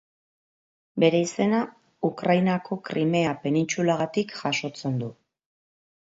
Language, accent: Basque, Mendebalekoa (Araba, Bizkaia, Gipuzkoako mendebaleko herri batzuk)